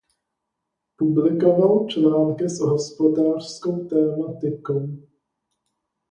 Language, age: Czech, 30-39